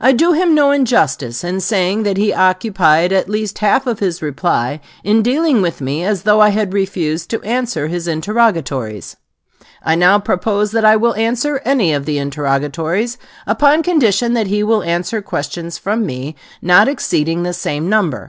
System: none